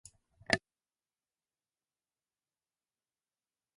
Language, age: Japanese, 50-59